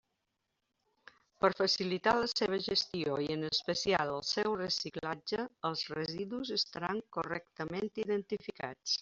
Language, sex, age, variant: Catalan, female, 60-69, Balear